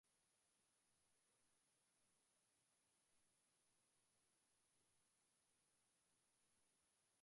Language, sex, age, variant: Swahili, male, 19-29, Kiswahili cha Bara ya Kenya